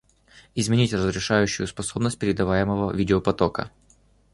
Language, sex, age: Russian, male, 19-29